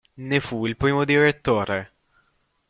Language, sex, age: Italian, male, 19-29